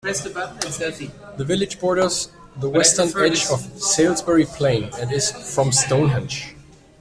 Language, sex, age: English, male, 30-39